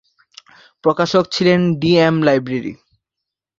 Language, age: Bengali, 19-29